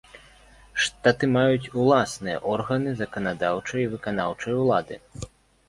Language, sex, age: Belarusian, male, 19-29